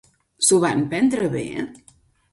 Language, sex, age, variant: Catalan, female, 40-49, Septentrional